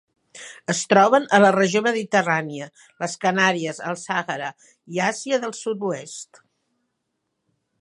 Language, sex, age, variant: Catalan, female, 60-69, Central